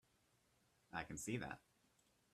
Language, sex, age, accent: English, male, 19-29, United States English